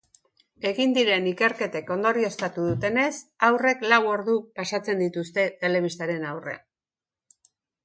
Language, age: Basque, 60-69